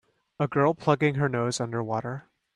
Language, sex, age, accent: English, male, 30-39, United States English